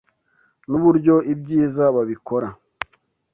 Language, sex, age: Kinyarwanda, male, 19-29